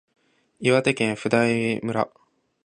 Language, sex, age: Japanese, male, 19-29